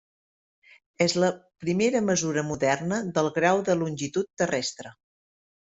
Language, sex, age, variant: Catalan, female, 40-49, Central